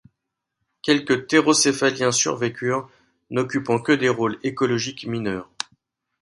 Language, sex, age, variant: French, male, 50-59, Français de métropole